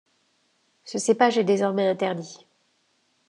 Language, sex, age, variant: French, female, 50-59, Français de métropole